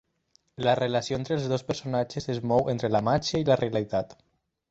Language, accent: Catalan, valencià